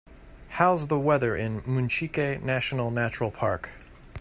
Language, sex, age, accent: English, male, 19-29, United States English